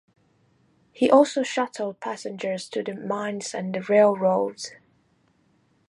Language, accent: English, England English